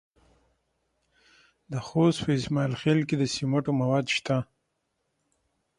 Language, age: Pashto, 40-49